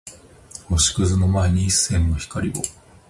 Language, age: Japanese, 30-39